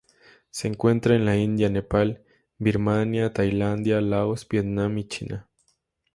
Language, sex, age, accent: Spanish, male, 19-29, México